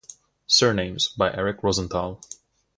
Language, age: English, 19-29